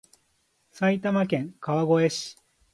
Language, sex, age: Japanese, male, 30-39